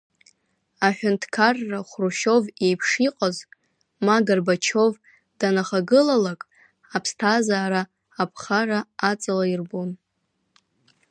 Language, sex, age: Abkhazian, female, under 19